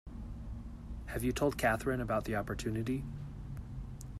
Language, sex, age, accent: English, male, 30-39, United States English